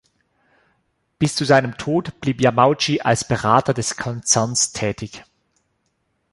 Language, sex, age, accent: German, male, 40-49, Deutschland Deutsch